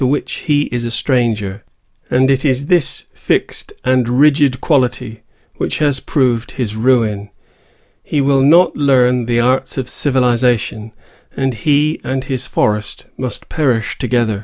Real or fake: real